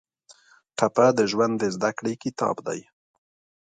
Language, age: Pashto, 30-39